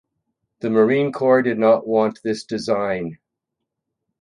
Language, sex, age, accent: English, male, 70-79, Canadian English